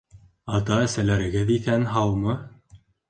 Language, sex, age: Bashkir, male, 19-29